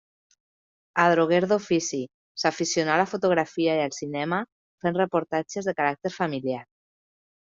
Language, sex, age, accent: Catalan, female, 30-39, valencià